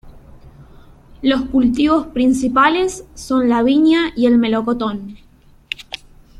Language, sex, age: Spanish, female, 19-29